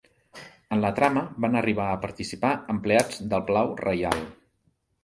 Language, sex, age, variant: Catalan, male, 50-59, Central